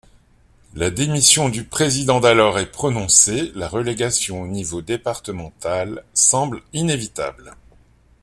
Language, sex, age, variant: French, male, 50-59, Français de métropole